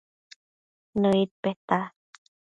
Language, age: Matsés, 19-29